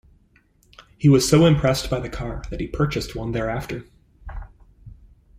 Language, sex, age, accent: English, male, 19-29, United States English